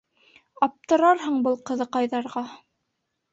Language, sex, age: Bashkir, female, 19-29